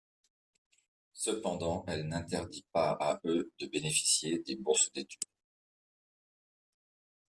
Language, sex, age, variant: French, male, 40-49, Français de métropole